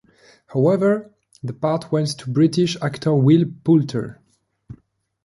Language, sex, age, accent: English, male, 19-29, United States English